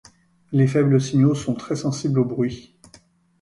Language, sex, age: French, male, 50-59